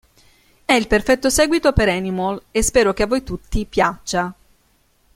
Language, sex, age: Italian, female, 40-49